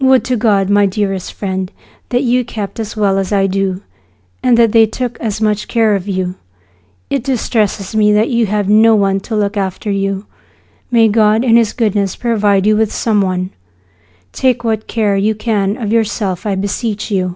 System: none